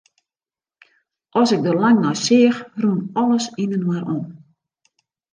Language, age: Western Frisian, 60-69